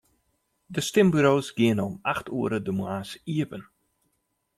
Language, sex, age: Western Frisian, male, 30-39